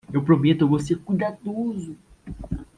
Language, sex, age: Portuguese, male, 19-29